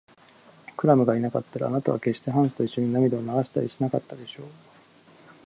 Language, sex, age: Japanese, male, 40-49